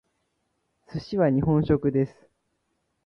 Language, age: Japanese, 19-29